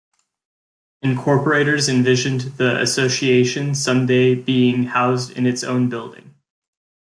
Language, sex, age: English, male, 19-29